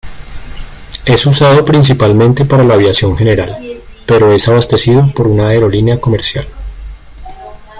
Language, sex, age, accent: Spanish, male, 30-39, Andino-Pacífico: Colombia, Perú, Ecuador, oeste de Bolivia y Venezuela andina